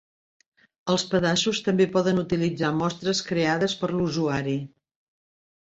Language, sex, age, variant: Catalan, female, 70-79, Central